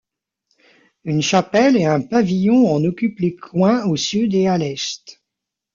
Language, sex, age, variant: French, male, 40-49, Français de métropole